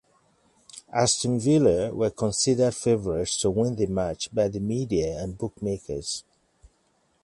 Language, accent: English, Canadian English